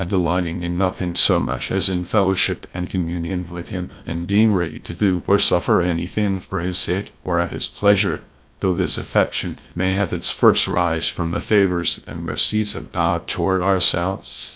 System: TTS, GlowTTS